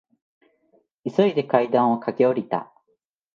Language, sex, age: Japanese, male, 19-29